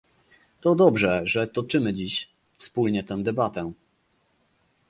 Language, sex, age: Polish, male, 30-39